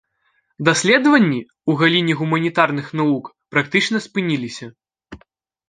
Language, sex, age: Belarusian, male, under 19